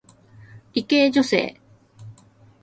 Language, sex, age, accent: Japanese, female, 60-69, 関西